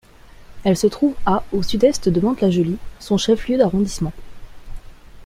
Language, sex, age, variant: French, female, 19-29, Français de métropole